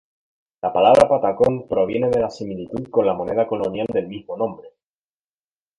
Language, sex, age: Spanish, male, 19-29